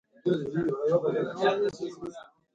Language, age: Pashto, 19-29